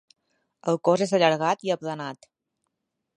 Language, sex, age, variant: Catalan, female, 30-39, Nord-Occidental